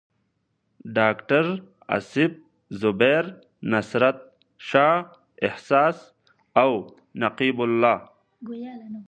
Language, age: Pashto, 19-29